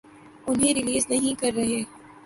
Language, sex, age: Urdu, female, 19-29